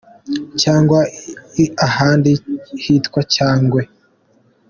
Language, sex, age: Kinyarwanda, male, 19-29